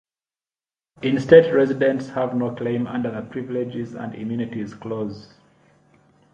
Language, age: English, 30-39